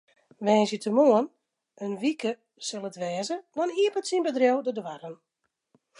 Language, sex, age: Western Frisian, female, 40-49